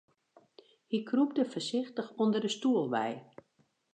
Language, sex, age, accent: Western Frisian, female, 60-69, Wâldfrysk